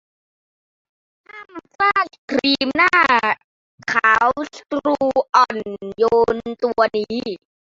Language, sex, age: Thai, male, under 19